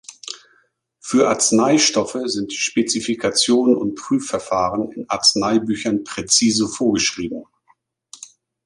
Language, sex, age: German, male, 50-59